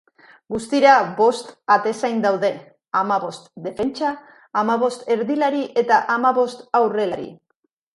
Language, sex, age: Basque, female, 50-59